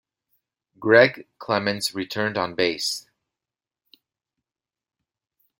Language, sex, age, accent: English, male, 30-39, Canadian English